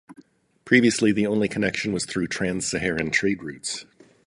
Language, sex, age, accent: English, male, 50-59, United States English